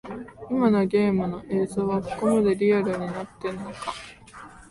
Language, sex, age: Japanese, female, 19-29